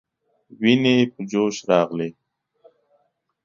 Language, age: Pashto, 50-59